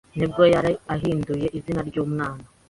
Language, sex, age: Kinyarwanda, female, 19-29